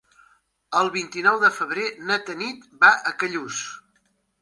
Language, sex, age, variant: Catalan, male, 60-69, Central